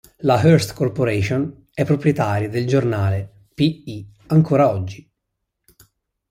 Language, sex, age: Italian, male, 19-29